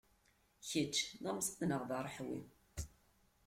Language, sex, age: Kabyle, female, 80-89